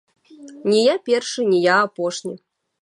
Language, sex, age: Belarusian, female, 30-39